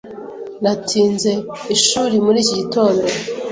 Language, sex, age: Kinyarwanda, female, 19-29